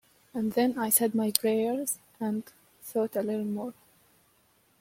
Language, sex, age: English, female, 19-29